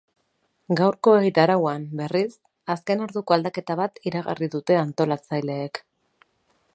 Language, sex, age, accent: Basque, female, 30-39, Mendebalekoa (Araba, Bizkaia, Gipuzkoako mendebaleko herri batzuk)